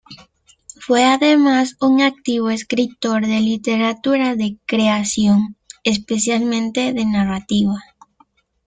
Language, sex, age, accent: Spanish, female, 19-29, América central